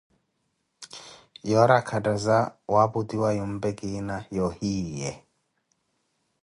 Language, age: Koti, 30-39